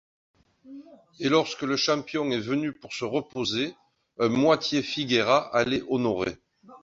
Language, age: French, 50-59